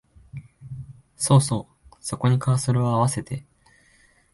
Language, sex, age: Japanese, male, 19-29